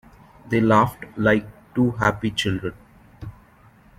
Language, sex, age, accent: English, male, 19-29, India and South Asia (India, Pakistan, Sri Lanka)